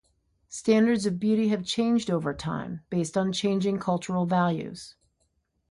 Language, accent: English, United States English